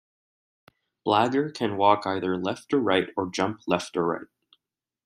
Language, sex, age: English, male, 19-29